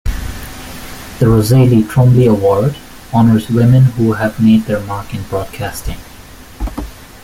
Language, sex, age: English, male, 19-29